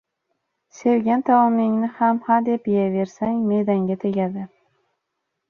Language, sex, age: Uzbek, female, 30-39